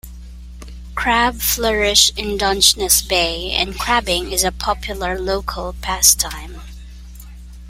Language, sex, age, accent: English, female, 19-29, Filipino